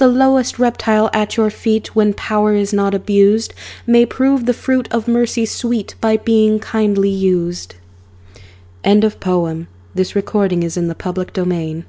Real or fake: real